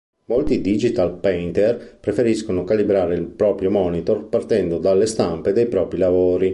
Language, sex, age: Italian, male, 50-59